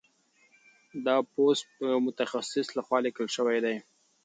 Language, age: Pashto, 19-29